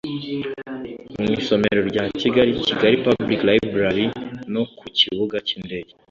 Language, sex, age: Kinyarwanda, male, under 19